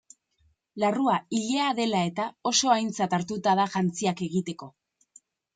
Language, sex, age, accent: Basque, female, 19-29, Erdialdekoa edo Nafarra (Gipuzkoa, Nafarroa)